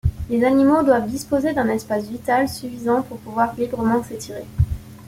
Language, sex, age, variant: French, female, 19-29, Français de métropole